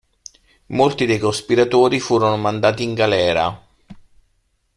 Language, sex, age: Italian, male, 50-59